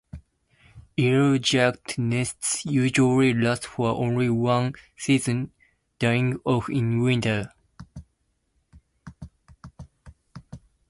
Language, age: English, 19-29